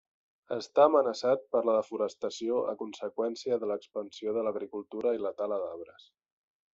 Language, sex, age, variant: Catalan, male, 30-39, Central